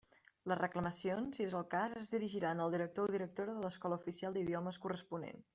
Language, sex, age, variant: Catalan, female, 30-39, Central